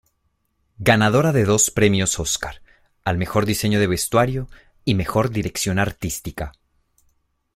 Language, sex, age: Spanish, male, 19-29